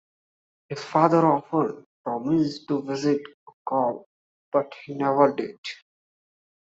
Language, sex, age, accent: English, male, 19-29, India and South Asia (India, Pakistan, Sri Lanka)